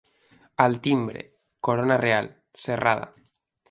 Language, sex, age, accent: Spanish, male, 19-29, España: Islas Canarias